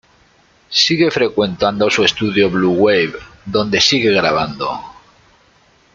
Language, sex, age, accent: Spanish, male, 30-39, España: Centro-Sur peninsular (Madrid, Toledo, Castilla-La Mancha)